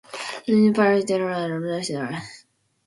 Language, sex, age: English, female, 19-29